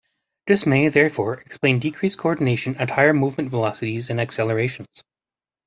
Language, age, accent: English, 30-39, Canadian English